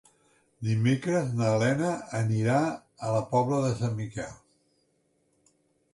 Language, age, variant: Catalan, 60-69, Central